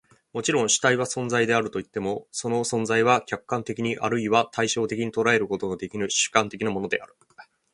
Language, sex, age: Japanese, male, 30-39